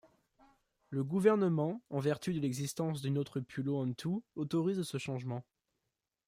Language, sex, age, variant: French, male, under 19, Français de métropole